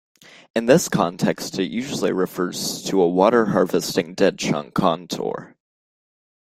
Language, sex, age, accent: English, male, under 19, United States English